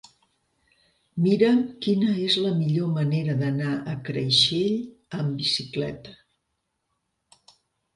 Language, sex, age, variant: Catalan, female, 60-69, Central